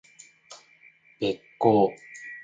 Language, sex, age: Japanese, male, 30-39